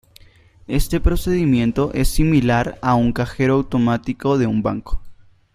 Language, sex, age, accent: Spanish, male, under 19, Andino-Pacífico: Colombia, Perú, Ecuador, oeste de Bolivia y Venezuela andina